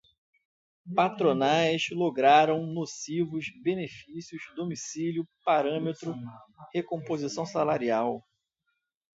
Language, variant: Portuguese, Portuguese (Brasil)